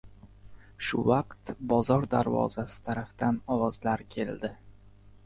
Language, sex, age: Uzbek, male, 19-29